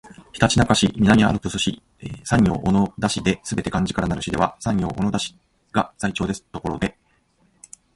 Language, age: Japanese, 40-49